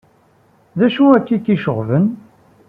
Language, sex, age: Kabyle, male, 40-49